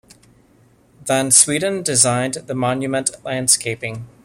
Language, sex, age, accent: English, male, 40-49, United States English